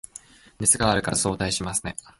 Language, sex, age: Japanese, male, 19-29